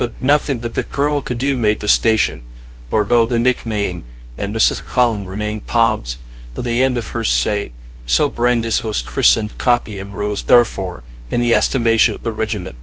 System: TTS, VITS